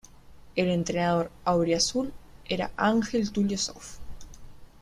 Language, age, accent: Spanish, under 19, Rioplatense: Argentina, Uruguay, este de Bolivia, Paraguay